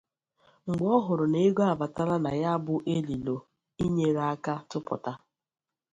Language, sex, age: Igbo, female, 30-39